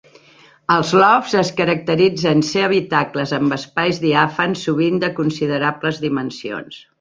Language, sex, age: Catalan, female, 50-59